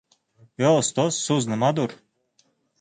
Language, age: Uzbek, 19-29